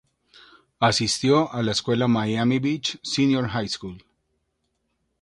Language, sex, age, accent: Spanish, male, 40-49, Andino-Pacífico: Colombia, Perú, Ecuador, oeste de Bolivia y Venezuela andina